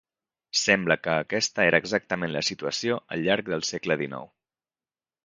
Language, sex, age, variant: Catalan, male, 30-39, Central